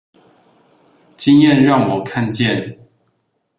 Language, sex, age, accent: Chinese, male, 30-39, 出生地：彰化縣